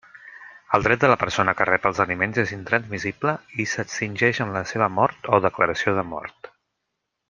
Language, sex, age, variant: Catalan, male, 50-59, Central